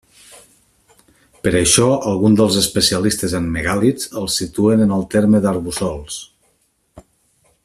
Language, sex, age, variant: Catalan, male, 40-49, Nord-Occidental